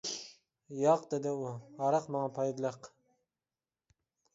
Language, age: Uyghur, 19-29